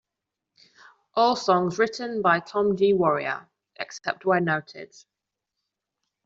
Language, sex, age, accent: English, female, 19-29, England English